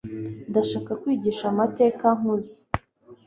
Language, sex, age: Kinyarwanda, female, 19-29